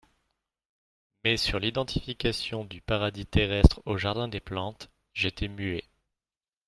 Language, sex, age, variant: French, male, 19-29, Français de métropole